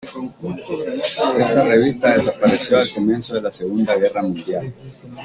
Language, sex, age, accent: Spanish, male, 19-29, América central